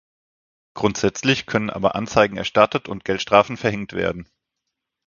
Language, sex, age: German, male, 30-39